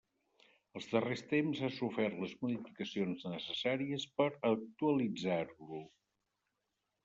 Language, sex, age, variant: Catalan, male, 60-69, Septentrional